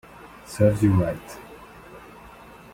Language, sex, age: English, male, 30-39